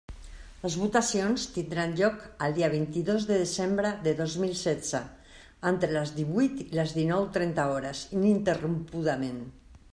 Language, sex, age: Catalan, female, 40-49